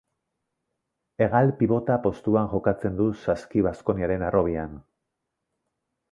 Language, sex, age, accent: Basque, male, 40-49, Erdialdekoa edo Nafarra (Gipuzkoa, Nafarroa)